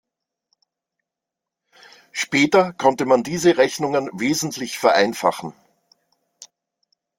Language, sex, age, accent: German, male, 40-49, Österreichisches Deutsch